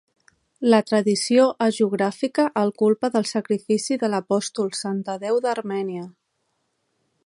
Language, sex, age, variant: Catalan, female, 40-49, Central